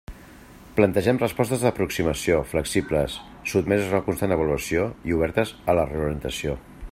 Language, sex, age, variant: Catalan, male, 40-49, Central